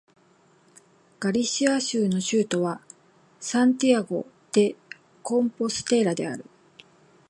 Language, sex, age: Japanese, female, 60-69